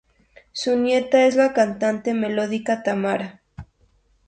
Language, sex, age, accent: Spanish, female, 19-29, México